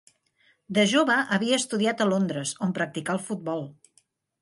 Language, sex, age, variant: Catalan, female, 50-59, Central